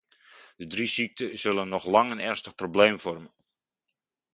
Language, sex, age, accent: Dutch, male, 40-49, Nederlands Nederlands